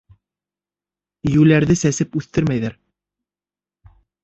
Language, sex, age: Bashkir, male, 19-29